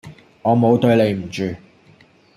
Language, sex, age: Cantonese, male, 30-39